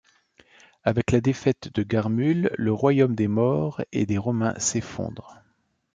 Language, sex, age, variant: French, male, under 19, Français de métropole